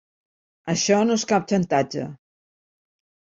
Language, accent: Catalan, Barceloní